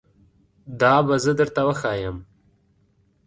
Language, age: Pashto, 19-29